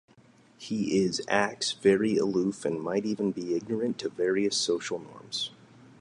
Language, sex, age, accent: English, male, 30-39, United States English